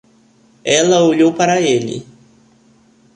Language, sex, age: Portuguese, male, 30-39